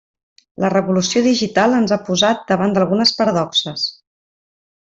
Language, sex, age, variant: Catalan, female, 30-39, Central